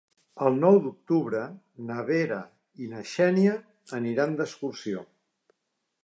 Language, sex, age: Catalan, male, 60-69